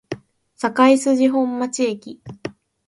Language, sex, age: Japanese, female, 19-29